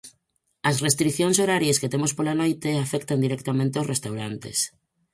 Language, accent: Galician, Normativo (estándar)